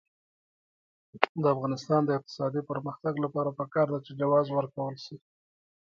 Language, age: Pashto, 30-39